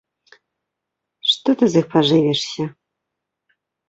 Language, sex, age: Belarusian, female, 30-39